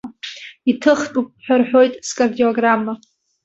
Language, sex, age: Abkhazian, female, under 19